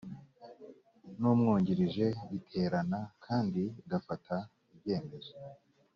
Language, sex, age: Kinyarwanda, male, 19-29